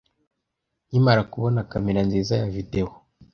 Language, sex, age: Kinyarwanda, male, under 19